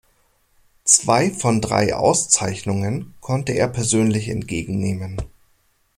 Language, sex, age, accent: German, male, 30-39, Deutschland Deutsch